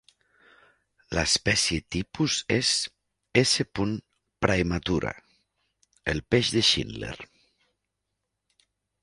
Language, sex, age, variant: Catalan, male, 30-39, Nord-Occidental